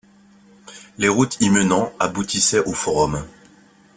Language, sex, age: French, male, 30-39